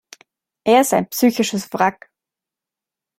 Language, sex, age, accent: German, female, 19-29, Deutschland Deutsch